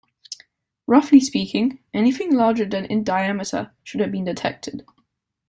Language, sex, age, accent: English, male, under 19, England English